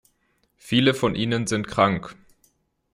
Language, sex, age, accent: German, male, 19-29, Deutschland Deutsch